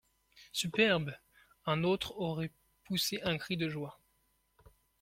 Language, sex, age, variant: French, male, 19-29, Français de métropole